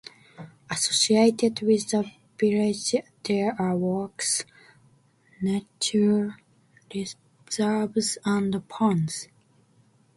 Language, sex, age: English, female, 19-29